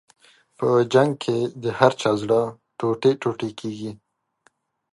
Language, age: Pashto, 19-29